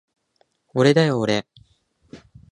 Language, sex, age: Japanese, male, 19-29